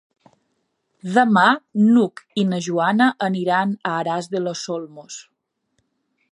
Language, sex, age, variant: Catalan, female, 40-49, Central